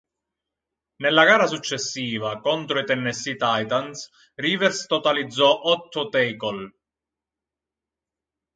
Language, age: Italian, 19-29